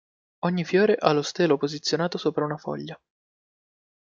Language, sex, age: Italian, male, 19-29